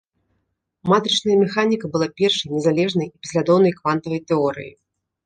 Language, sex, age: Belarusian, female, 30-39